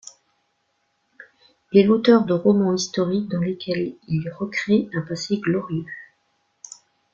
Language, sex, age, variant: French, female, 40-49, Français de métropole